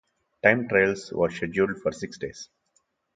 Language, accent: English, India and South Asia (India, Pakistan, Sri Lanka)